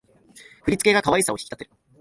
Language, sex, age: Japanese, male, 19-29